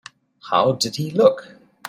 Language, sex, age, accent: English, male, 30-39, Southern African (South Africa, Zimbabwe, Namibia)